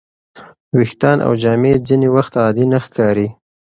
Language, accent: Pashto, پکتیا ولایت، احمدزی